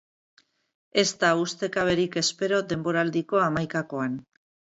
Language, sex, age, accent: Basque, female, 60-69, Mendebalekoa (Araba, Bizkaia, Gipuzkoako mendebaleko herri batzuk)